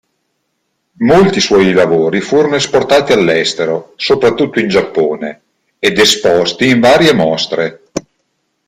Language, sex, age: Italian, male, 40-49